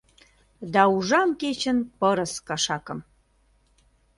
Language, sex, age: Mari, female, 40-49